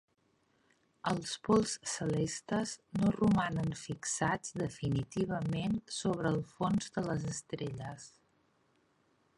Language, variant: Catalan, Central